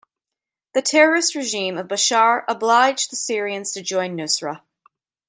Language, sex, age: English, female, 30-39